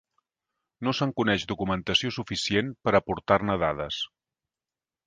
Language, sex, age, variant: Catalan, male, 50-59, Central